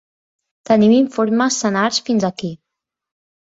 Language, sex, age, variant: Catalan, female, under 19, Central